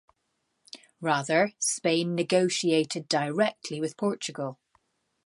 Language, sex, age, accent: English, female, 50-59, Scottish English